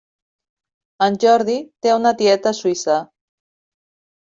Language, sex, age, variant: Catalan, female, 40-49, Central